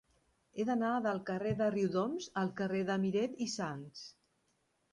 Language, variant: Catalan, Central